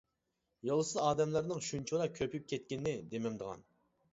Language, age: Uyghur, 19-29